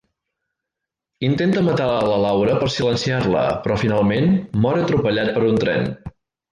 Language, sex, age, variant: Catalan, male, 40-49, Central